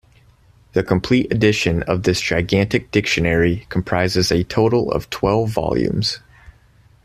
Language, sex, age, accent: English, male, 30-39, United States English